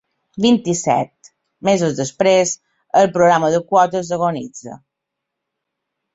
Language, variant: Catalan, Balear